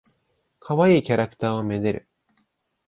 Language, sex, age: Japanese, male, 19-29